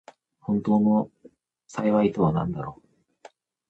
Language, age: Japanese, 19-29